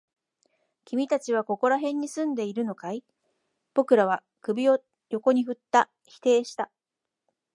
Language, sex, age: Japanese, female, 50-59